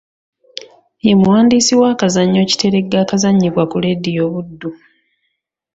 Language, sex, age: Ganda, female, 30-39